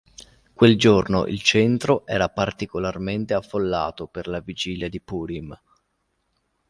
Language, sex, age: Italian, male, 19-29